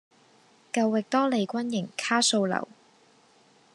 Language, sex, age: Cantonese, female, 19-29